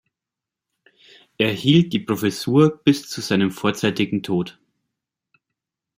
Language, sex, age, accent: German, male, 30-39, Deutschland Deutsch